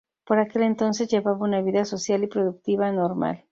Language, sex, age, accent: Spanish, female, 50-59, México